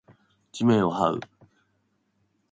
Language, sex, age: Japanese, male, 19-29